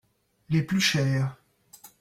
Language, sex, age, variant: French, male, 40-49, Français de métropole